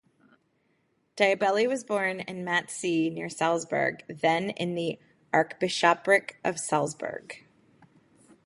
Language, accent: English, United States English